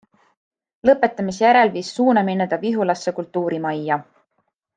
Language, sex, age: Estonian, female, 19-29